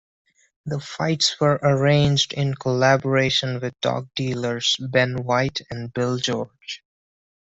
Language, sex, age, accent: English, male, 19-29, India and South Asia (India, Pakistan, Sri Lanka)